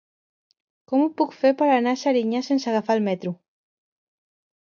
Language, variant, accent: Catalan, Central, central